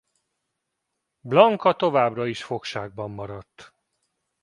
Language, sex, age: Hungarian, male, 40-49